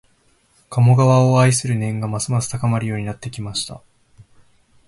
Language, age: Japanese, 19-29